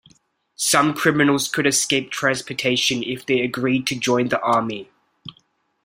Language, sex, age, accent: English, male, 19-29, Australian English